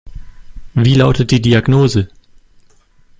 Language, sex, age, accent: German, male, 19-29, Deutschland Deutsch